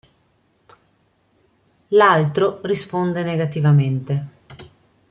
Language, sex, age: Italian, female, 50-59